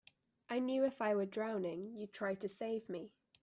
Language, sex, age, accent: English, female, 19-29, England English